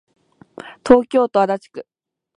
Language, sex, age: Japanese, female, 19-29